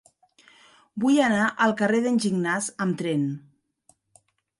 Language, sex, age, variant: Catalan, female, 50-59, Nord-Occidental